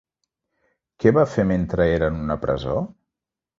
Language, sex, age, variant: Catalan, male, 40-49, Central